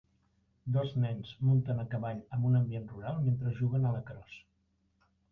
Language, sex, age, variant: Catalan, male, 60-69, Central